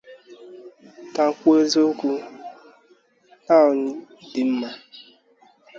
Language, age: English, 19-29